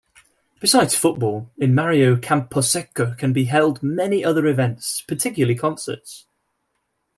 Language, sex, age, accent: English, male, 19-29, England English